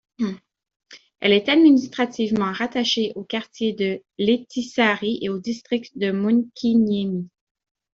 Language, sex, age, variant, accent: French, female, 40-49, Français d'Amérique du Nord, Français du Canada